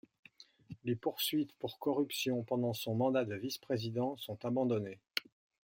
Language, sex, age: French, male, 50-59